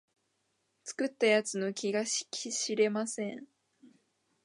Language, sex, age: Japanese, female, 19-29